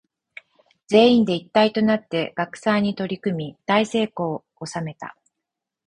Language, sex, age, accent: Japanese, female, 40-49, 標準語